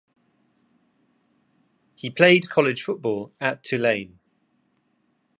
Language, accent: English, England English